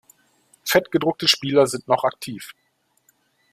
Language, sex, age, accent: German, male, 30-39, Deutschland Deutsch